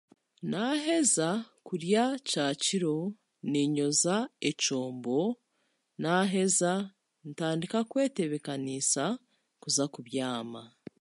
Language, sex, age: Chiga, female, 30-39